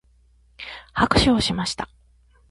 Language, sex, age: Japanese, female, 40-49